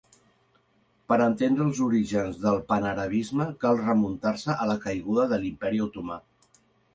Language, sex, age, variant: Catalan, male, 50-59, Central